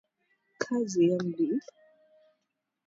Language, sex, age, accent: English, female, 19-29, England English